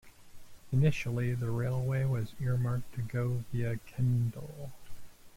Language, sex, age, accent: English, male, 30-39, United States English